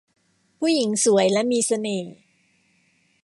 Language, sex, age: Thai, female, 50-59